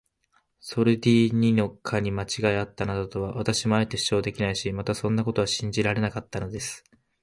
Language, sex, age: Japanese, male, 19-29